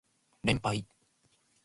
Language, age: Japanese, 19-29